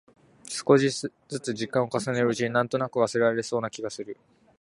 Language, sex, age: Japanese, male, under 19